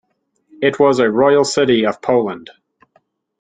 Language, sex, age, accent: English, male, 30-39, United States English